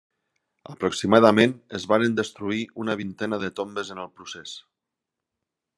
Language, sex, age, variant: Catalan, male, 40-49, Central